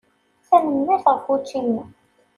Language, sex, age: Kabyle, female, 19-29